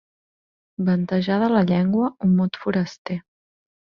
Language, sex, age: Catalan, female, 19-29